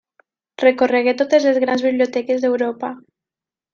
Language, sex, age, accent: Catalan, female, 19-29, valencià